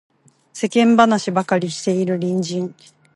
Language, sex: Japanese, female